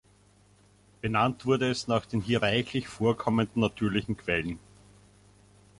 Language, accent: German, Österreichisches Deutsch